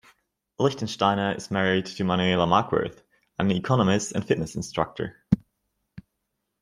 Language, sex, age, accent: English, male, 19-29, United States English